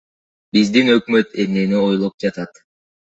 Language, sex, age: Kyrgyz, male, under 19